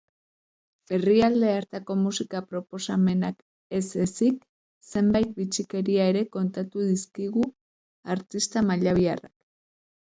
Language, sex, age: Basque, female, 30-39